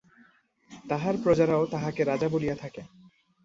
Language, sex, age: Bengali, male, 19-29